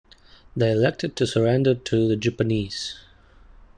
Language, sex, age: English, male, 19-29